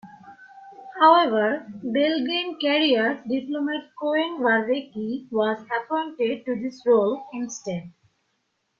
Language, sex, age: English, female, 19-29